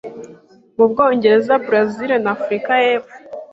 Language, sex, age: Kinyarwanda, female, 19-29